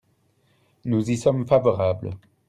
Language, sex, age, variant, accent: French, male, 30-39, Français d'Europe, Français de Belgique